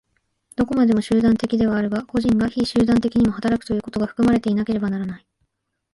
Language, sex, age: Japanese, female, 19-29